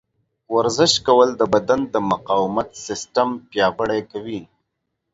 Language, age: Pashto, 30-39